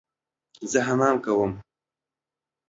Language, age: Pashto, under 19